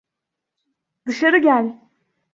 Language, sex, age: Turkish, female, 30-39